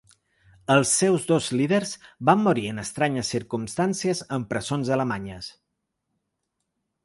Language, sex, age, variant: Catalan, male, 40-49, Balear